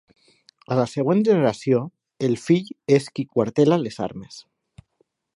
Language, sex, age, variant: Catalan, male, 40-49, Valencià meridional